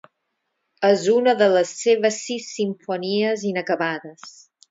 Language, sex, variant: Catalan, female, Balear